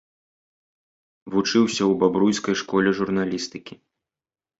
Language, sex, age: Belarusian, male, 30-39